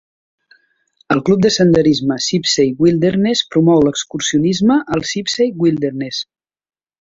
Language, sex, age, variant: Catalan, female, 40-49, Central